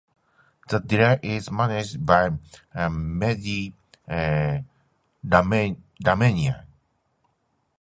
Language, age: English, 50-59